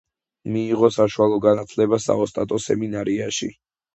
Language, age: Georgian, under 19